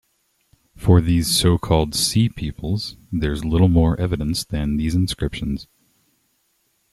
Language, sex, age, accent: English, male, 19-29, United States English